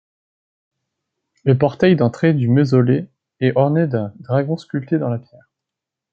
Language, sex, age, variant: French, male, 19-29, Français de métropole